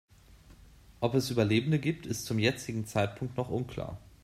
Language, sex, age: German, male, 30-39